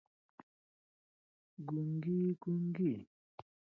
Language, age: Pashto, 19-29